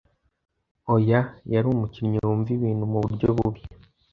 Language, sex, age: Kinyarwanda, male, under 19